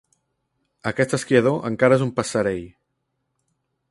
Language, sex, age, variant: Catalan, male, 30-39, Central